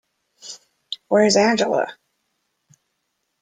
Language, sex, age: English, female, 50-59